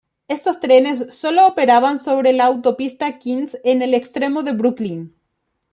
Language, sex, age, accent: Spanish, female, 30-39, Rioplatense: Argentina, Uruguay, este de Bolivia, Paraguay